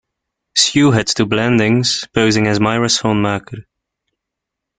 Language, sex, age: English, male, 19-29